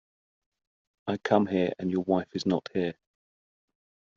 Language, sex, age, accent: English, male, 50-59, England English